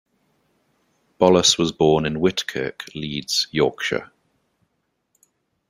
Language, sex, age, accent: English, male, 30-39, England English